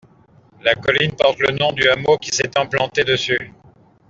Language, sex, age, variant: French, male, 50-59, Français de métropole